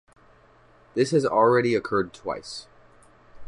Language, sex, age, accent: English, male, under 19, United States English